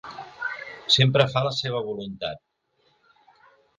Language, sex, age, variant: Catalan, male, 50-59, Central